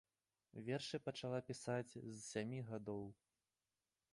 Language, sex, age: Belarusian, male, 19-29